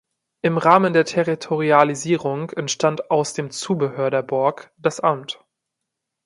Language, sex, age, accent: German, male, 19-29, Deutschland Deutsch